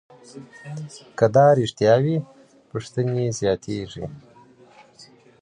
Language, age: Pashto, 30-39